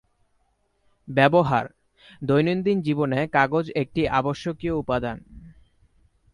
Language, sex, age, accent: Bengali, male, 19-29, Standard Bengali